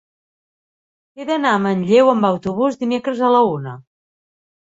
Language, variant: Catalan, Central